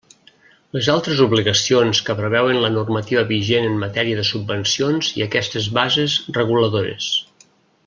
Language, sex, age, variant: Catalan, male, 60-69, Central